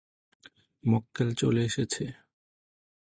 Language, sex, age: Bengali, male, 19-29